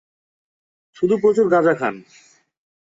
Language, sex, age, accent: Bengali, male, 19-29, Native